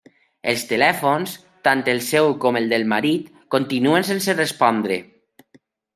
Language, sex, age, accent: Catalan, male, 30-39, valencià